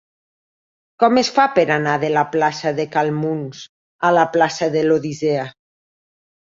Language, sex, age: Catalan, female, 40-49